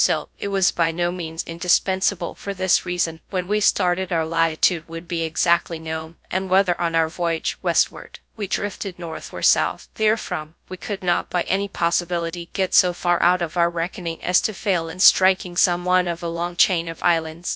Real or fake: fake